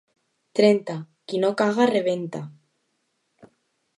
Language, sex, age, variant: Catalan, female, under 19, Alacantí